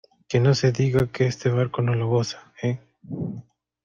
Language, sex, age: Spanish, male, 19-29